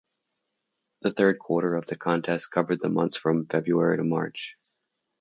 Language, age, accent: English, 40-49, United States English